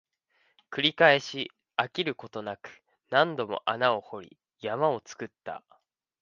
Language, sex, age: Japanese, male, 19-29